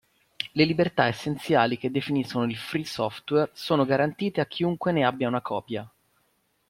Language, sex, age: Italian, male, 30-39